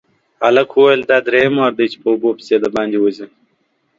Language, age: Pashto, 30-39